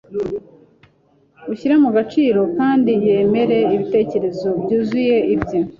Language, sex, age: Kinyarwanda, female, 30-39